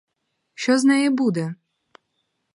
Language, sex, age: Ukrainian, female, 19-29